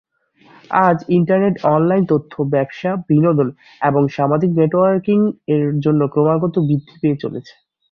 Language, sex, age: Bengali, male, 19-29